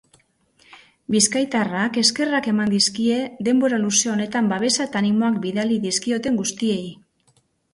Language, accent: Basque, Mendebalekoa (Araba, Bizkaia, Gipuzkoako mendebaleko herri batzuk)